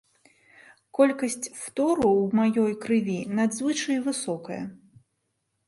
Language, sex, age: Belarusian, female, 30-39